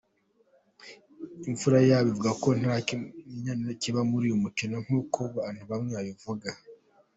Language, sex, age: Kinyarwanda, male, 19-29